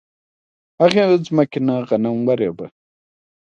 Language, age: Pashto, 30-39